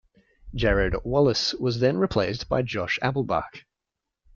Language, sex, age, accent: English, male, 19-29, Australian English